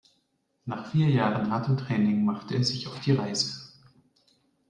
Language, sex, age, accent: German, male, 40-49, Deutschland Deutsch